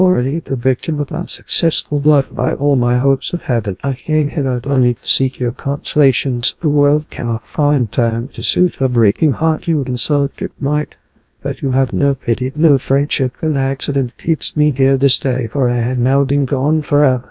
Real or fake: fake